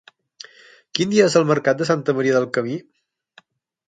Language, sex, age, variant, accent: Catalan, male, 30-39, Balear, menorquí